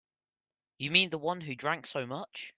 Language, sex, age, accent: English, male, under 19, England English